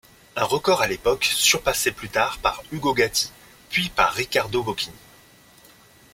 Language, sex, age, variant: French, male, 30-39, Français de métropole